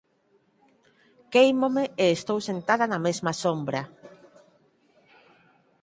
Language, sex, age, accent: Galician, female, 50-59, Normativo (estándar)